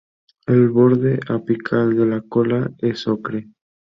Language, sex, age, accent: Spanish, male, 19-29, México